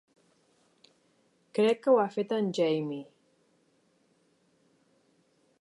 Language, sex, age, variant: Catalan, female, 30-39, Central